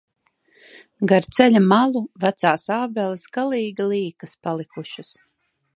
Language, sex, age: Latvian, female, 40-49